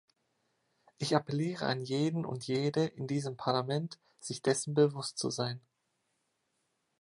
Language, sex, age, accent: German, male, 19-29, Deutschland Deutsch